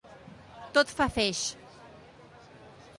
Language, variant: Catalan, Central